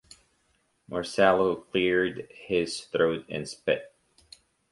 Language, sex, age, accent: English, male, 30-39, United States English